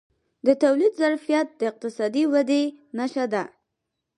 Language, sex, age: Pashto, female, under 19